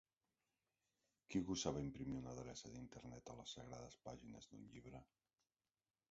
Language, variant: Catalan, Central